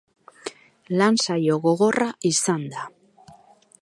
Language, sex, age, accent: Basque, female, 40-49, Mendebalekoa (Araba, Bizkaia, Gipuzkoako mendebaleko herri batzuk)